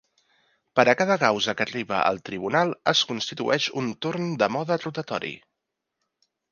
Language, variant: Catalan, Central